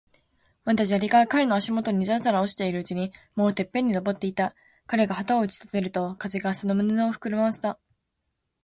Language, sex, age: Japanese, female, under 19